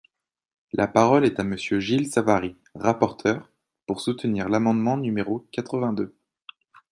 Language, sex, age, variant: French, male, 19-29, Français de métropole